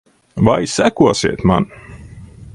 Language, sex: Latvian, male